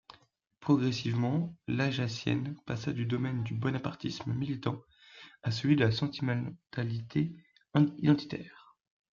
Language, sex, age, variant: French, male, under 19, Français de métropole